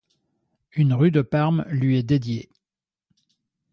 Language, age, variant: French, 50-59, Français de métropole